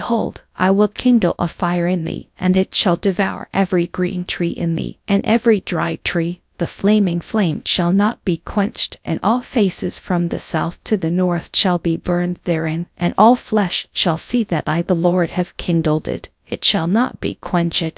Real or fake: fake